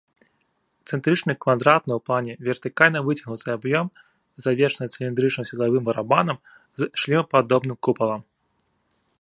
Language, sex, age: Belarusian, male, 30-39